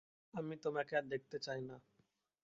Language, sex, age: Bengali, male, 19-29